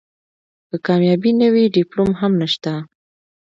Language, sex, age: Pashto, female, 19-29